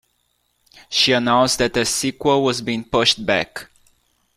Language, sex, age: English, male, 19-29